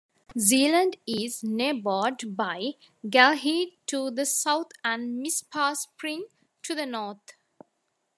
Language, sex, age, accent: English, female, 19-29, India and South Asia (India, Pakistan, Sri Lanka)